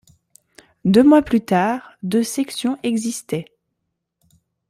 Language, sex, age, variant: French, female, 19-29, Français de métropole